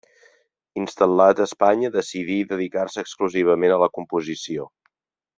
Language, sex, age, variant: Catalan, male, 40-49, Central